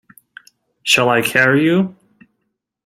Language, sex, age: English, male, 30-39